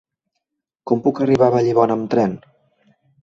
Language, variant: Catalan, Central